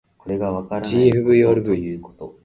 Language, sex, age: Japanese, male, 19-29